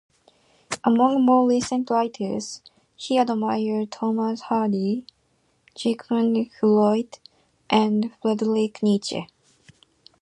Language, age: English, 19-29